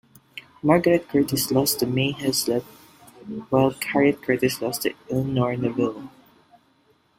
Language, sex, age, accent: English, male, under 19, Filipino